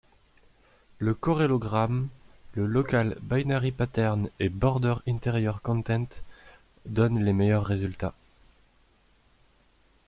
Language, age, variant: French, 19-29, Français de métropole